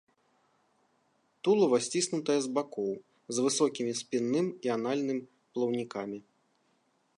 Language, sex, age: Belarusian, male, 40-49